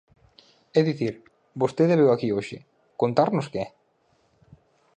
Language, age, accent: Galician, 19-29, Oriental (común en zona oriental)